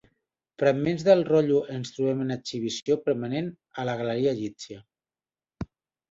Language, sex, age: Catalan, male, 40-49